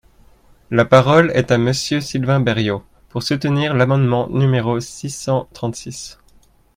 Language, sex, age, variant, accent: French, male, 19-29, Français d'Europe, Français de Suisse